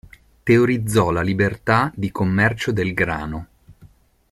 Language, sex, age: Italian, male, 30-39